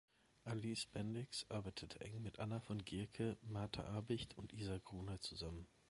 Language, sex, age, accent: German, male, 19-29, Deutschland Deutsch